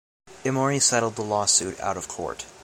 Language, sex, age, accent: English, male, under 19, United States English